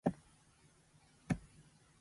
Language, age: Japanese, 19-29